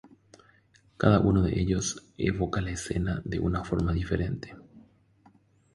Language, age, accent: Spanish, 30-39, Rioplatense: Argentina, Uruguay, este de Bolivia, Paraguay